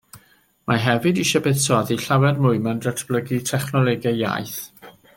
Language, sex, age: Welsh, male, 50-59